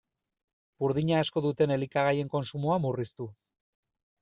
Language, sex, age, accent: Basque, male, 30-39, Erdialdekoa edo Nafarra (Gipuzkoa, Nafarroa)